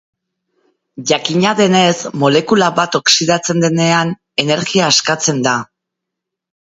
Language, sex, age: Basque, female, 40-49